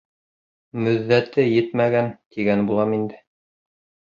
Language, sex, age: Bashkir, female, 30-39